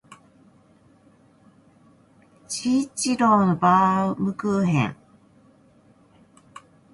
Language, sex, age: Japanese, female, 40-49